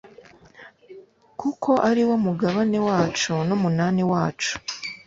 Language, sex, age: Kinyarwanda, female, 19-29